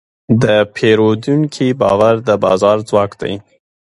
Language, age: Pashto, 30-39